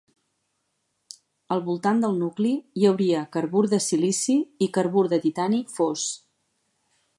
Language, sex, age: Catalan, female, 40-49